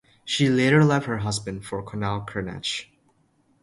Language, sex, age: English, male, under 19